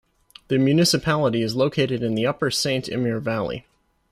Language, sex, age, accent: English, male, 19-29, United States English